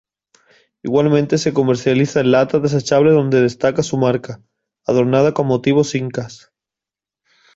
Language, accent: Spanish, España: Sur peninsular (Andalucia, Extremadura, Murcia)